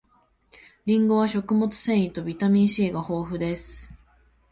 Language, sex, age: Japanese, female, 19-29